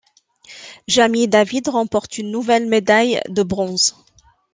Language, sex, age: French, female, 30-39